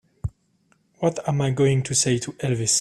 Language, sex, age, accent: English, male, 30-39, England English